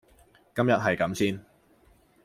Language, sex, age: Cantonese, male, 30-39